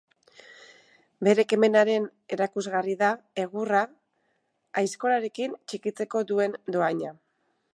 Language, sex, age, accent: Basque, female, 40-49, Mendebalekoa (Araba, Bizkaia, Gipuzkoako mendebaleko herri batzuk)